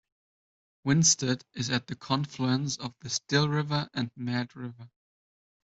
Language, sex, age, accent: English, male, 19-29, United States English